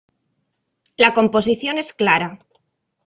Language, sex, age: Spanish, female, 40-49